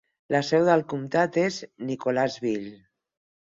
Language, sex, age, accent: Catalan, female, 50-59, Barcelona